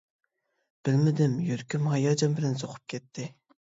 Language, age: Uyghur, 19-29